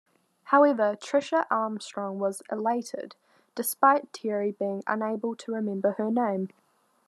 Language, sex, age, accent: English, female, 19-29, New Zealand English